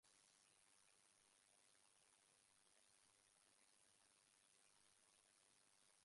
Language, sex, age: English, female, 19-29